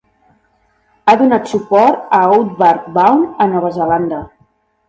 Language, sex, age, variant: Catalan, female, 50-59, Central